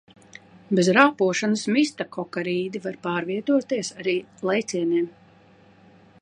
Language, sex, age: Latvian, female, 30-39